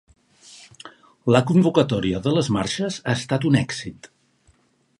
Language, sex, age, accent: Catalan, male, 50-59, Barceloní